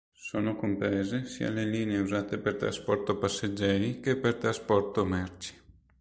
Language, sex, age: Italian, male, 19-29